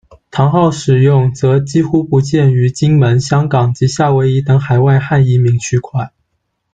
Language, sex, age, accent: Chinese, male, 19-29, 出生地：福建省